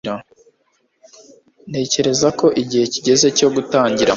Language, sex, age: Kinyarwanda, male, under 19